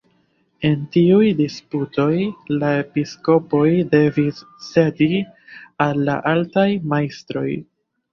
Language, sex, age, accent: Esperanto, male, 19-29, Internacia